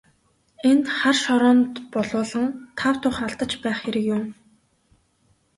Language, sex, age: Mongolian, female, 19-29